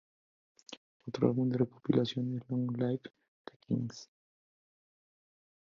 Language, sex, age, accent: Spanish, male, 19-29, México